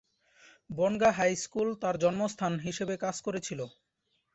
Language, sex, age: Bengali, male, 19-29